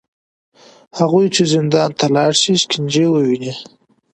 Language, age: Pashto, 19-29